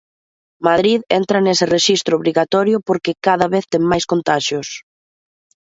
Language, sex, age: Galician, female, 30-39